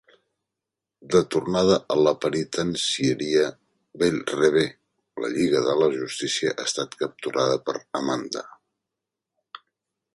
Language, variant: Catalan, Central